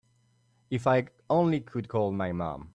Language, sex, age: English, male, 19-29